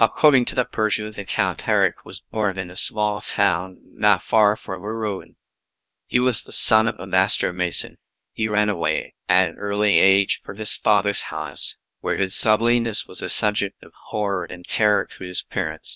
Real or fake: fake